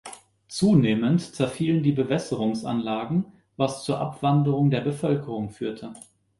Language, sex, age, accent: German, male, 30-39, Deutschland Deutsch